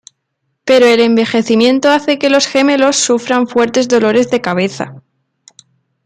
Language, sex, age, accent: Spanish, female, 19-29, España: Sur peninsular (Andalucia, Extremadura, Murcia)